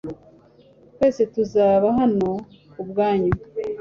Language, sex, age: Kinyarwanda, female, 40-49